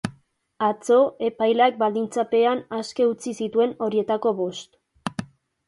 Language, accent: Basque, Erdialdekoa edo Nafarra (Gipuzkoa, Nafarroa)